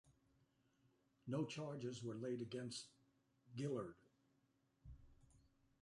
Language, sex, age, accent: English, male, 70-79, United States English